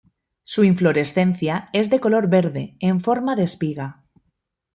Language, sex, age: Spanish, female, 30-39